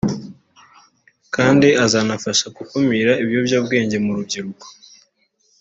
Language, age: Kinyarwanda, 19-29